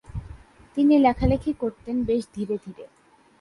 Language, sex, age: Bengali, female, 19-29